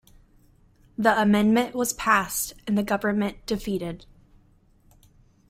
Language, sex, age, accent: English, female, 19-29, United States English